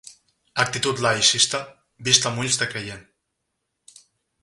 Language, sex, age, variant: Catalan, male, 19-29, Nord-Occidental